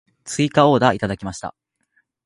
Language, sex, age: Japanese, male, 19-29